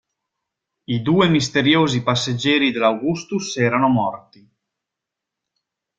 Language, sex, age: Italian, male, 30-39